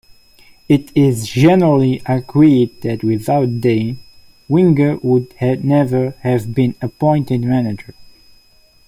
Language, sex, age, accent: English, male, 19-29, United States English